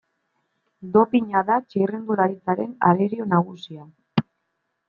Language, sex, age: Basque, male, 19-29